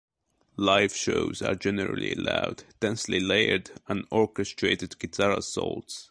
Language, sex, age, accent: English, male, under 19, United States English